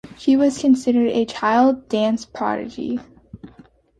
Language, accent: English, United States English